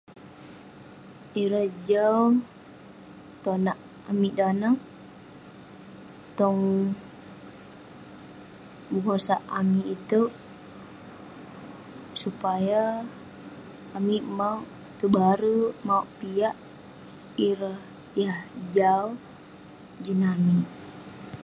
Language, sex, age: Western Penan, female, under 19